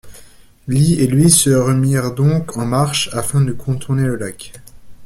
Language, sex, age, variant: French, male, 19-29, Français de métropole